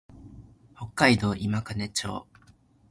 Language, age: Japanese, under 19